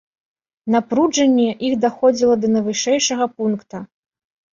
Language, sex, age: Belarusian, female, 19-29